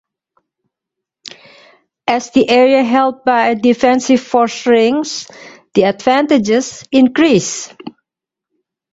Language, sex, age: English, female, 40-49